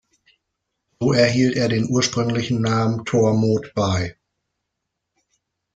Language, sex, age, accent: German, male, 40-49, Deutschland Deutsch